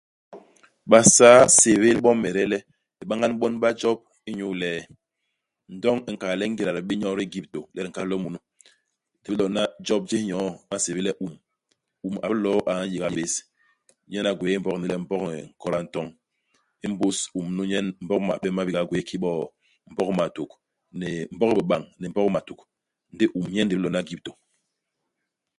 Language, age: Basaa, 40-49